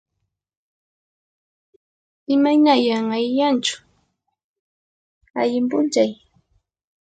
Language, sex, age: Puno Quechua, female, 19-29